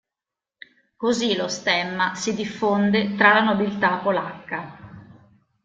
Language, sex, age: Italian, female, 50-59